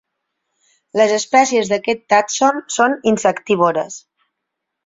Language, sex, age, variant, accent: Catalan, female, 40-49, Balear, mallorquí; Palma